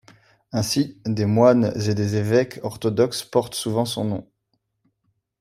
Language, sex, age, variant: French, male, 30-39, Français de métropole